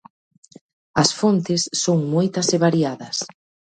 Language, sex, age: Galician, female, 30-39